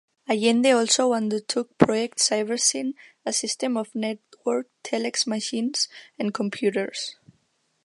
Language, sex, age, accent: English, female, under 19, United States English